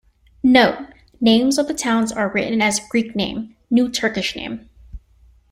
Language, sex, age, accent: English, female, 19-29, United States English